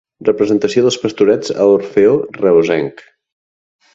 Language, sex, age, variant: Catalan, male, 30-39, Central